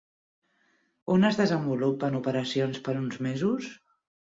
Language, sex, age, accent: Catalan, female, 50-59, Barcelona